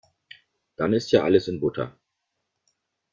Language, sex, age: German, male, 40-49